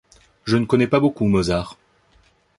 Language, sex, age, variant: French, male, 19-29, Français de métropole